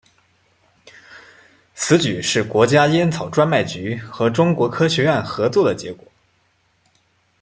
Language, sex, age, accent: Chinese, male, 19-29, 出生地：湖北省